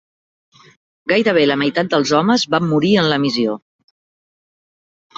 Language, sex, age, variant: Catalan, female, 50-59, Central